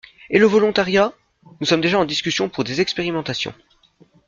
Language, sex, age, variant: French, female, 19-29, Français de métropole